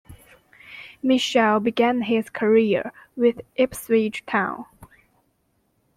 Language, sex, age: English, female, 19-29